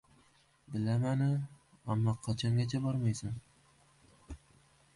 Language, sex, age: Uzbek, male, 19-29